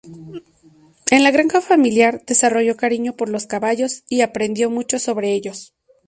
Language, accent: Spanish, México